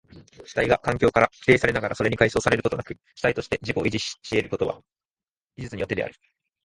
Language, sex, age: Japanese, male, 19-29